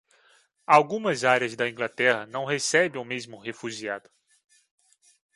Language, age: Portuguese, 19-29